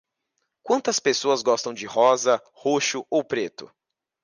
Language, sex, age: Portuguese, male, 19-29